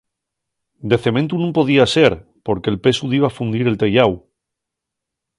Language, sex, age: Asturian, male, 40-49